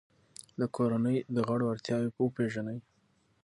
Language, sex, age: Pashto, male, 19-29